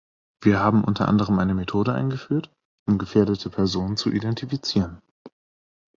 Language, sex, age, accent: German, male, 19-29, Deutschland Deutsch